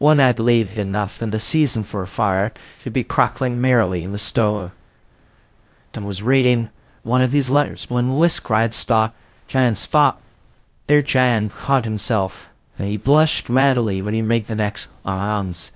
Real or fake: fake